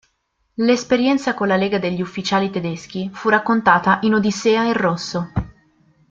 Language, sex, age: Italian, female, under 19